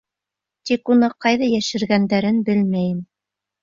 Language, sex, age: Bashkir, female, 40-49